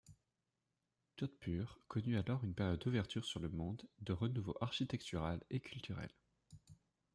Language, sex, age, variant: French, male, 19-29, Français de métropole